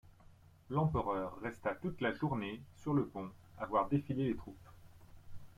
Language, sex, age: French, male, 30-39